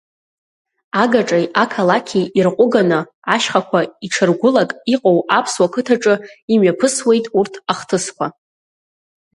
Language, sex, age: Abkhazian, female, under 19